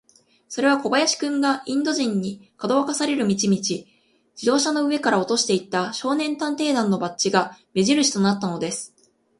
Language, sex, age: Japanese, female, 19-29